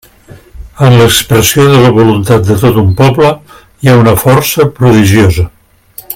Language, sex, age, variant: Catalan, male, 70-79, Central